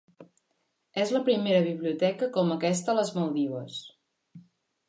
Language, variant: Catalan, Central